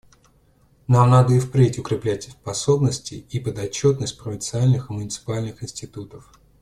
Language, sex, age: Russian, male, 30-39